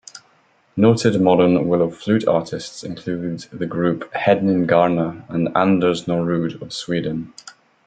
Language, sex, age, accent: English, male, 30-39, England English